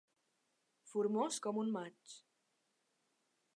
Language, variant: Catalan, Central